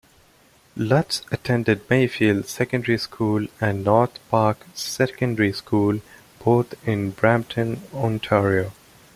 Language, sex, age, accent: English, male, 19-29, England English